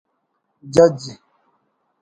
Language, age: Brahui, 30-39